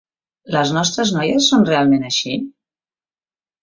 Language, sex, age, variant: Catalan, female, 40-49, Central